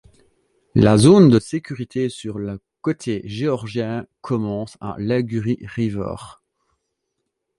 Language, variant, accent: French, Français d'Europe, Français de Belgique